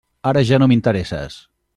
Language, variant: Catalan, Central